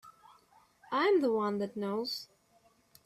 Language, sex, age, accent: English, female, 19-29, United States English